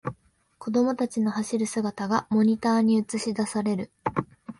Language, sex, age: Japanese, female, 19-29